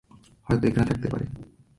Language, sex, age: Bengali, male, 19-29